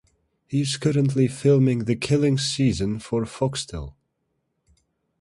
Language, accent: English, England English